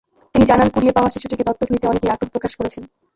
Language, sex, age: Bengali, female, under 19